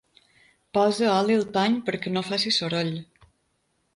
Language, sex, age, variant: Catalan, female, 50-59, Balear